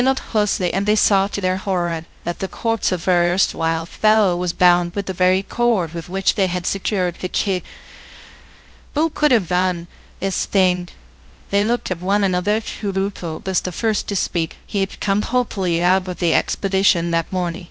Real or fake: fake